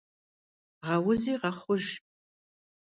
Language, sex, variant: Kabardian, female, Адыгэбзэ (Къэбэрдей, Кирил, псоми зэдай)